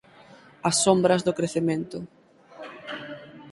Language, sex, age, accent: Galician, female, 19-29, Atlántico (seseo e gheada)